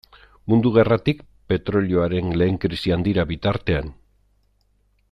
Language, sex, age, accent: Basque, male, 50-59, Erdialdekoa edo Nafarra (Gipuzkoa, Nafarroa)